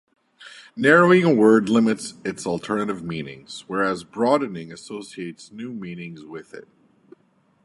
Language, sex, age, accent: English, male, 30-39, United States English